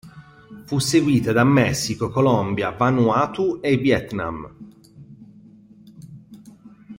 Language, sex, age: Italian, male, 30-39